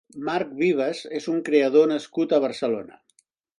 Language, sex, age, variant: Catalan, male, 60-69, Central